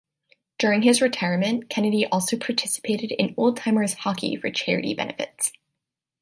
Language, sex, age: English, female, 19-29